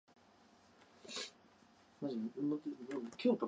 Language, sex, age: Japanese, male, 19-29